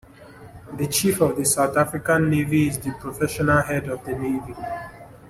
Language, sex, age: English, male, 19-29